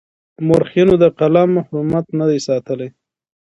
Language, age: Pashto, 30-39